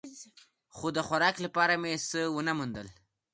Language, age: Pashto, under 19